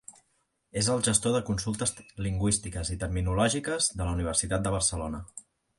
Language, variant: Catalan, Central